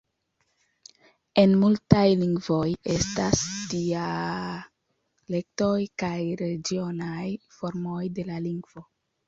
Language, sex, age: Esperanto, female, 19-29